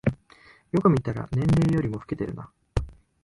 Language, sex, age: Japanese, male, 19-29